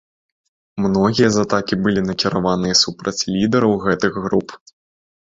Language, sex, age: Belarusian, male, under 19